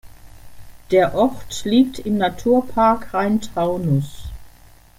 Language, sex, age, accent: German, female, 70-79, Deutschland Deutsch